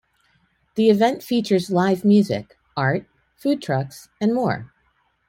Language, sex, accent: English, female, United States English